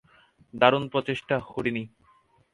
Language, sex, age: Bengali, male, 19-29